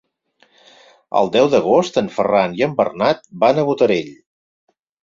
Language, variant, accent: Catalan, Central, Barceloní